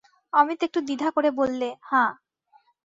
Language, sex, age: Bengali, female, 19-29